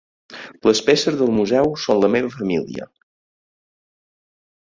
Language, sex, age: Catalan, male, 50-59